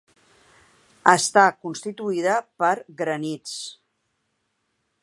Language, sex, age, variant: Catalan, female, 50-59, Central